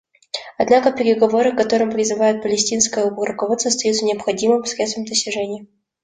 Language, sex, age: Russian, female, 19-29